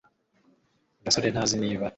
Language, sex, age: Kinyarwanda, male, 19-29